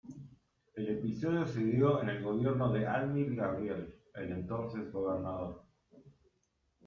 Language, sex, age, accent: Spanish, male, 30-39, Rioplatense: Argentina, Uruguay, este de Bolivia, Paraguay